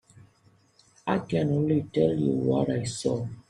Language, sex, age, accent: English, male, 19-29, India and South Asia (India, Pakistan, Sri Lanka)